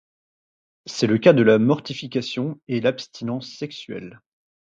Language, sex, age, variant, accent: French, male, 30-39, Français d'Europe, Français de Belgique